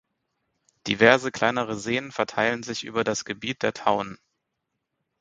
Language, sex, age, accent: German, male, 30-39, Deutschland Deutsch